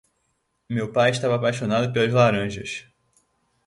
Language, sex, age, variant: Portuguese, male, 19-29, Portuguese (Brasil)